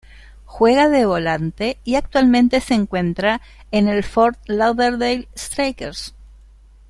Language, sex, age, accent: Spanish, female, 60-69, Rioplatense: Argentina, Uruguay, este de Bolivia, Paraguay